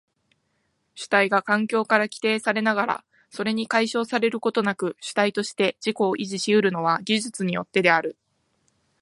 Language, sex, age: Japanese, female, 19-29